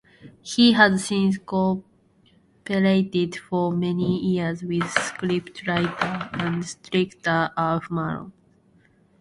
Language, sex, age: English, female, 19-29